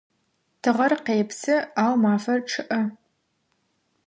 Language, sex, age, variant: Adyghe, female, 19-29, Адыгабзэ (Кирил, пстэумэ зэдыряе)